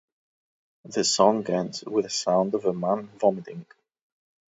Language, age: English, 19-29